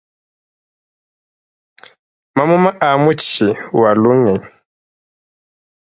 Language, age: Luba-Lulua, 30-39